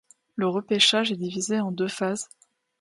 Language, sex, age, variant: French, female, 19-29, Français d'Europe